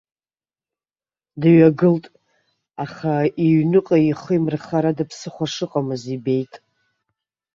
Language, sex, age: Abkhazian, female, 30-39